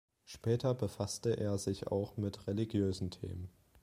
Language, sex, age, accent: German, male, 19-29, Deutschland Deutsch